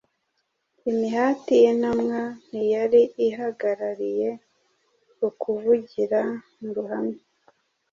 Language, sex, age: Kinyarwanda, female, 30-39